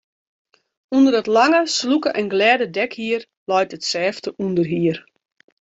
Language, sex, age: Western Frisian, female, 40-49